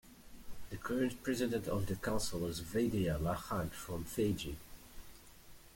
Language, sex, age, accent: English, male, 19-29, United States English